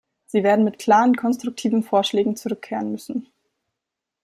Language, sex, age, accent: German, female, 19-29, Deutschland Deutsch